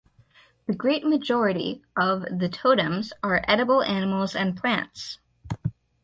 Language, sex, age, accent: English, female, 19-29, United States English